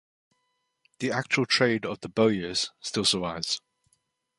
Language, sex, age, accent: English, male, 19-29, England English